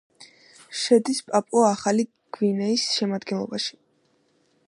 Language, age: Georgian, under 19